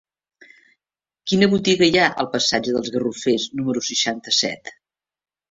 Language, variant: Catalan, Central